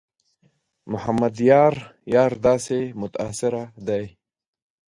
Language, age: Pashto, 40-49